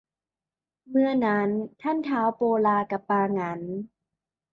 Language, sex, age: Thai, female, 19-29